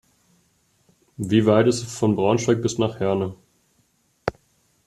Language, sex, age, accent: German, male, 19-29, Deutschland Deutsch